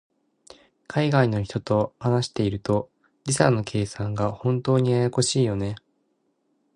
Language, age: Japanese, 19-29